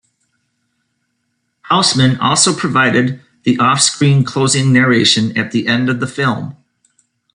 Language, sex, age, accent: English, male, 50-59, United States English